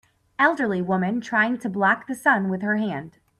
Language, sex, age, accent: English, female, 30-39, United States English